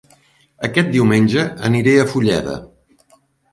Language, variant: Catalan, Central